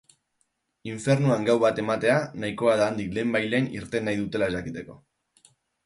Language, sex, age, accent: Basque, male, 30-39, Mendebalekoa (Araba, Bizkaia, Gipuzkoako mendebaleko herri batzuk)